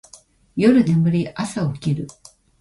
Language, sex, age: Japanese, female, 50-59